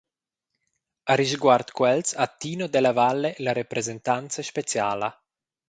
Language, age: Romansh, 30-39